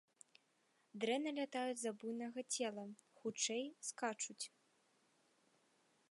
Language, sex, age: Belarusian, female, 19-29